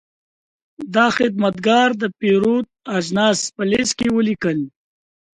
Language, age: Pashto, 19-29